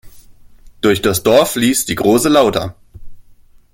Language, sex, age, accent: German, male, 19-29, Deutschland Deutsch